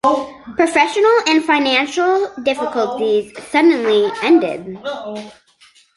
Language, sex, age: English, male, 19-29